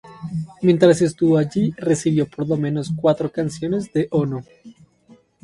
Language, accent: Spanish, Caribe: Cuba, Venezuela, Puerto Rico, República Dominicana, Panamá, Colombia caribeña, México caribeño, Costa del golfo de México